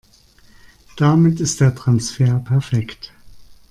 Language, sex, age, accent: German, male, 50-59, Deutschland Deutsch